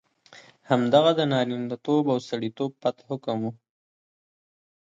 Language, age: Pashto, 19-29